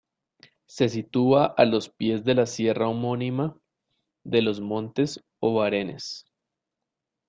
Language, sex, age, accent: Spanish, male, 19-29, Caribe: Cuba, Venezuela, Puerto Rico, República Dominicana, Panamá, Colombia caribeña, México caribeño, Costa del golfo de México